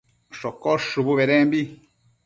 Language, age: Matsés, 40-49